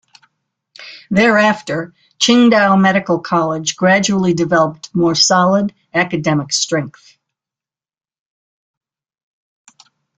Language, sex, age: English, female, 80-89